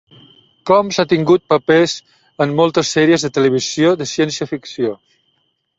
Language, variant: Catalan, Central